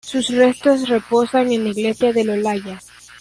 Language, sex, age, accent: Spanish, female, under 19, Andino-Pacífico: Colombia, Perú, Ecuador, oeste de Bolivia y Venezuela andina